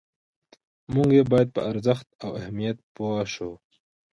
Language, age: Pashto, 19-29